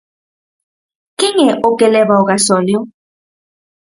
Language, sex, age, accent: Galician, female, under 19, Normativo (estándar)